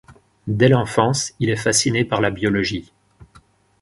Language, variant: French, Français de métropole